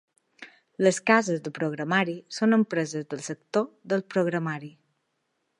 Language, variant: Catalan, Balear